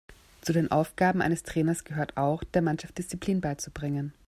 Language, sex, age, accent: German, female, 30-39, Österreichisches Deutsch